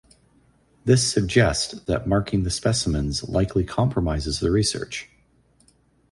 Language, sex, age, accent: English, male, 40-49, United States English